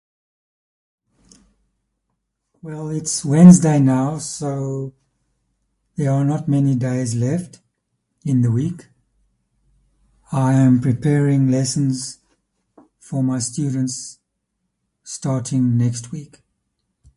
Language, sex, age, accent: English, male, 50-59, Southern African (South Africa, Zimbabwe, Namibia)